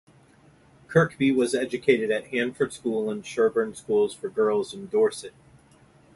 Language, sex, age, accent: English, male, 40-49, United States English